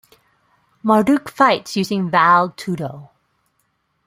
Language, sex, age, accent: English, female, 40-49, United States English